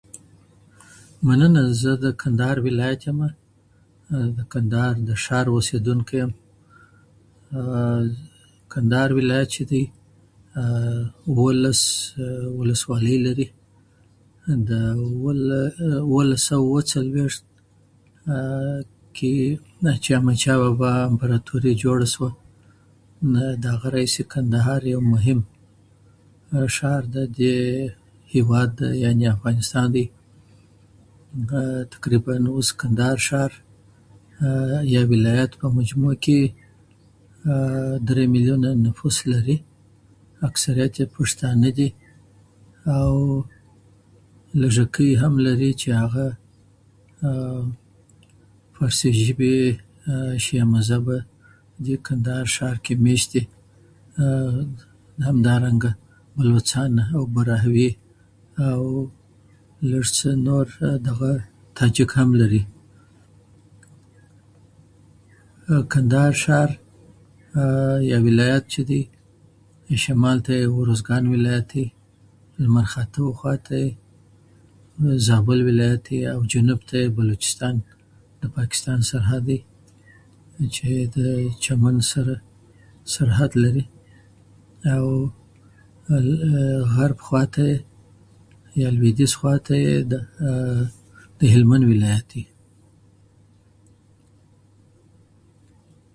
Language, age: Pashto, 60-69